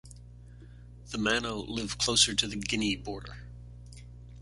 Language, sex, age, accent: English, male, 50-59, Canadian English